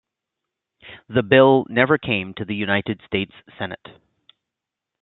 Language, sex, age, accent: English, male, 40-49, Canadian English